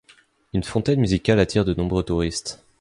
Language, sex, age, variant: French, male, 19-29, Français de métropole